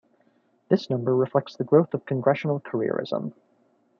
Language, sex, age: English, male, 19-29